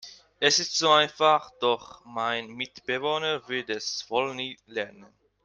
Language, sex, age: German, male, under 19